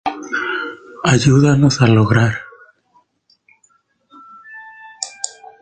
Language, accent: Spanish, México